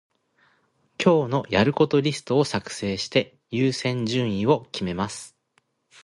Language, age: Japanese, 40-49